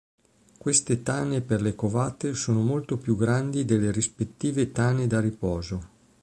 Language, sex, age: Italian, male, 50-59